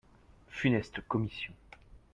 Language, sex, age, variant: French, male, 40-49, Français de métropole